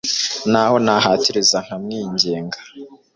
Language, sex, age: Kinyarwanda, male, 19-29